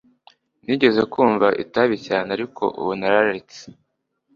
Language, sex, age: Kinyarwanda, male, under 19